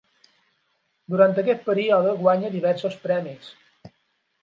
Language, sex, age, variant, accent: Catalan, male, 30-39, Balear, mallorquí